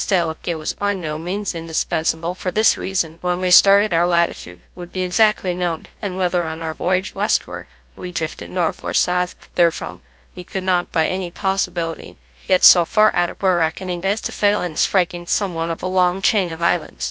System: TTS, GlowTTS